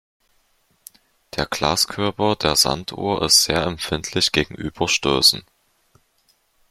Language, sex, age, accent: German, male, under 19, Deutschland Deutsch